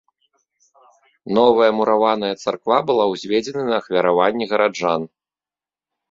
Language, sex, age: Belarusian, male, 30-39